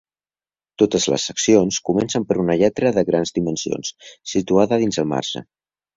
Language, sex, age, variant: Catalan, male, under 19, Central